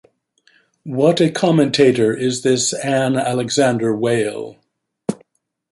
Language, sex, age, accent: English, male, 80-89, United States English